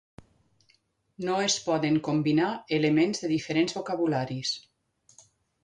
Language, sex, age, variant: Catalan, female, 50-59, Nord-Occidental